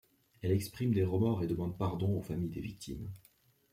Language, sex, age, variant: French, male, 30-39, Français de métropole